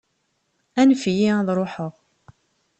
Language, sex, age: Kabyle, female, 30-39